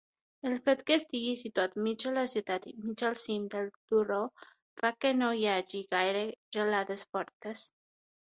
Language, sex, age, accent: Catalan, female, 19-29, central; aprenent (recent, des del castellà)